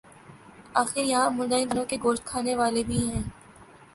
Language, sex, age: Urdu, female, 19-29